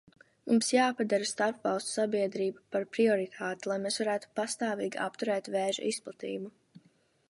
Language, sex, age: Latvian, female, under 19